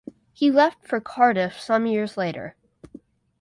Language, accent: English, United States English